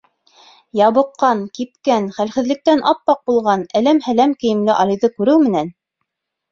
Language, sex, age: Bashkir, female, 19-29